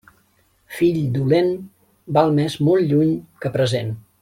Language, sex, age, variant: Catalan, male, 30-39, Central